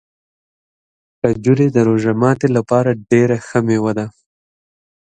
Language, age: Pashto, 19-29